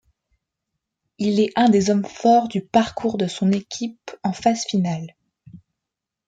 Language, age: French, under 19